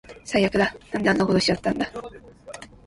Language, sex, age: Japanese, female, under 19